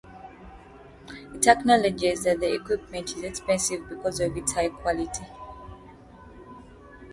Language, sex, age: English, female, 19-29